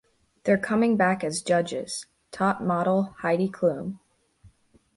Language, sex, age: English, female, under 19